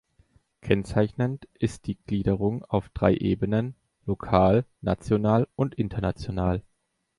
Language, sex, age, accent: German, male, 19-29, Deutschland Deutsch